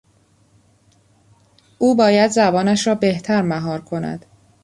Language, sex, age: Persian, female, 19-29